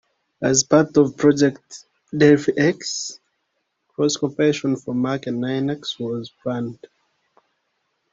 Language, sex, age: English, male, 19-29